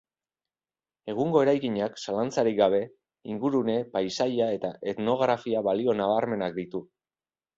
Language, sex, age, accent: Basque, male, 30-39, Mendebalekoa (Araba, Bizkaia, Gipuzkoako mendebaleko herri batzuk)